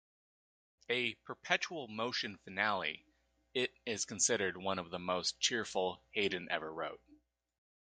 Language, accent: English, United States English